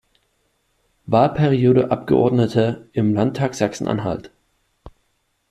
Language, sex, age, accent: German, male, 19-29, Deutschland Deutsch